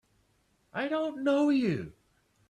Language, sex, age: English, male, 19-29